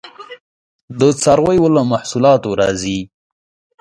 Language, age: Pashto, 19-29